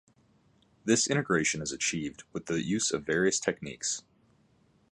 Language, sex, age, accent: English, male, 19-29, United States English